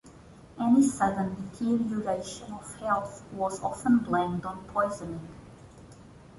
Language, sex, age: English, female, 30-39